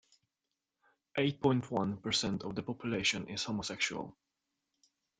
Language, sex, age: English, male, 19-29